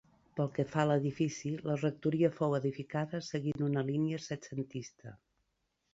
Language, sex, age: Catalan, female, 50-59